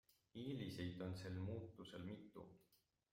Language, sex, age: Estonian, male, 30-39